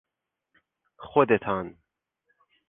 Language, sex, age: Persian, male, 30-39